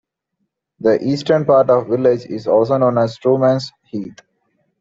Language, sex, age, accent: English, male, 19-29, India and South Asia (India, Pakistan, Sri Lanka)